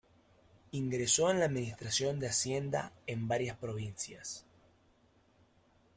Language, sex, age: Spanish, male, 19-29